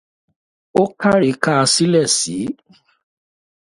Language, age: Yoruba, 50-59